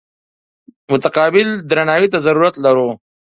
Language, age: Pashto, 30-39